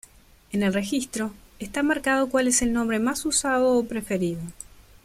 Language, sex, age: Spanish, female, 19-29